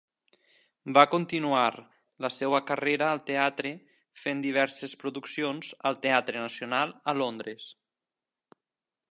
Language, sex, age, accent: Catalan, male, 30-39, valencià